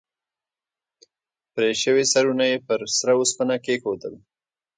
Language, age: Pashto, 30-39